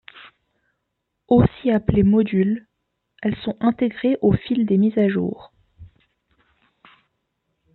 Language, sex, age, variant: French, female, 19-29, Français de métropole